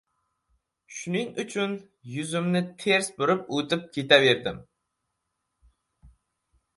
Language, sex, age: Uzbek, male, 19-29